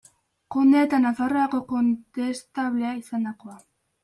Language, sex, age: Basque, female, under 19